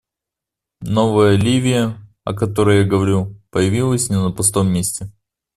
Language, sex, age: Russian, male, under 19